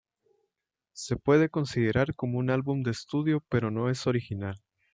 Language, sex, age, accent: Spanish, male, 19-29, México